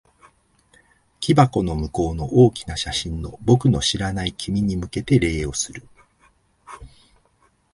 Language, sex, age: Japanese, male, 50-59